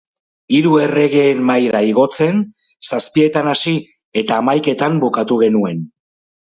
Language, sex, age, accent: Basque, male, 60-69, Mendebalekoa (Araba, Bizkaia, Gipuzkoako mendebaleko herri batzuk)